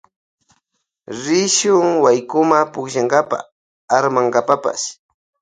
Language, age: Loja Highland Quichua, 40-49